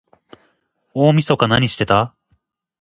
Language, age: Japanese, 19-29